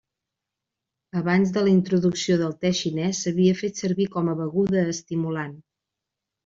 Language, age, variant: Catalan, 40-49, Central